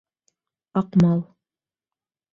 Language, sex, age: Bashkir, female, 30-39